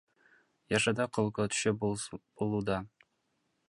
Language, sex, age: Kyrgyz, male, under 19